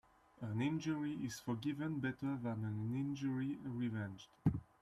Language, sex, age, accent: English, male, 19-29, United States English